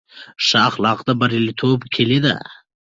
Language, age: Pashto, 19-29